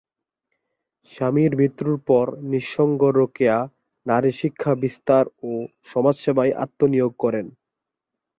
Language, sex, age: Bengali, male, 19-29